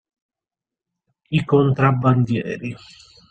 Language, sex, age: Italian, male, 30-39